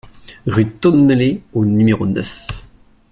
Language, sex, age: French, male, 19-29